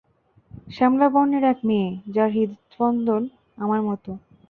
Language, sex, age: Bengali, female, 19-29